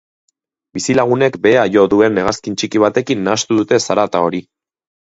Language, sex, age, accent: Basque, male, 30-39, Mendebalekoa (Araba, Bizkaia, Gipuzkoako mendebaleko herri batzuk)